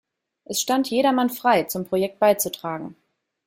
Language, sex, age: German, female, 30-39